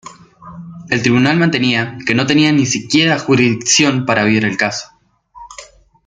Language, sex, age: Spanish, male, under 19